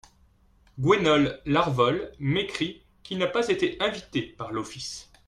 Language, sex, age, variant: French, male, 30-39, Français de métropole